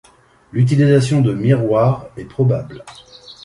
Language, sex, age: French, male, 40-49